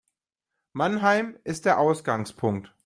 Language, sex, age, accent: German, male, 30-39, Deutschland Deutsch